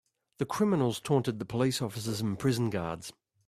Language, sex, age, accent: English, male, 50-59, Australian English